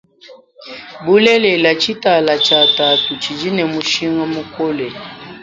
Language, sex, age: Luba-Lulua, female, 19-29